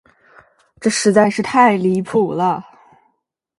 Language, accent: Chinese, 出生地：江苏省